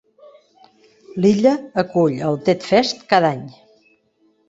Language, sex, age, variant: Catalan, female, 40-49, Central